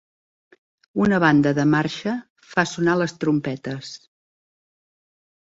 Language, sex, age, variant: Catalan, female, 60-69, Central